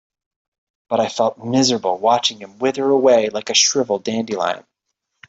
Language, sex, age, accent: English, male, 40-49, United States English